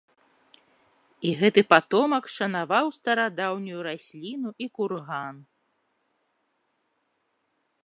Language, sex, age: Belarusian, female, 30-39